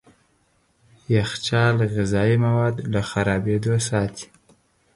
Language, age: Pashto, 30-39